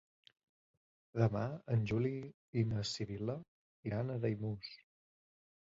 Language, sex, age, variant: Catalan, male, 30-39, Central